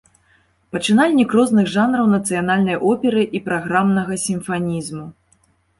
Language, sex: Belarusian, female